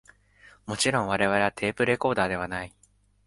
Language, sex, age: Japanese, male, 19-29